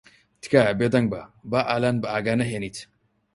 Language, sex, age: Central Kurdish, male, 19-29